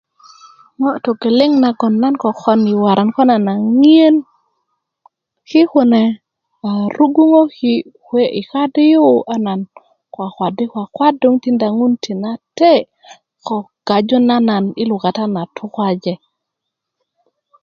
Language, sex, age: Kuku, female, 30-39